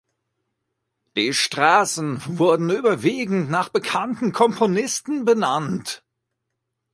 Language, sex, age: German, male, 40-49